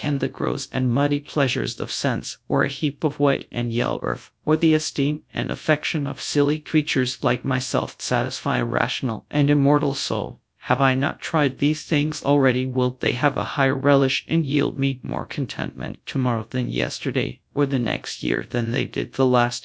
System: TTS, GradTTS